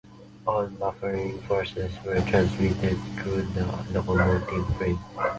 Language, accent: English, Filipino